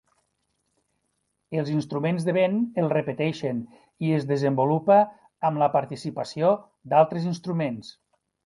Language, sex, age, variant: Catalan, male, 50-59, Nord-Occidental